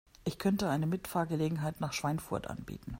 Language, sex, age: German, female, 40-49